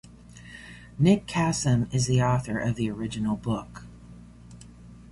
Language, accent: English, United States English